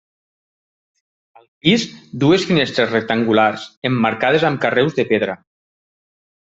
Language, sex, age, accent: Catalan, male, 40-49, valencià